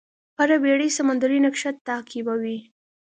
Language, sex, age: Pashto, female, 19-29